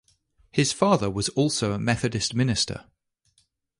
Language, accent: English, England English